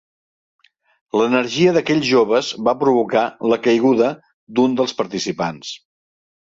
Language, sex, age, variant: Catalan, male, 60-69, Central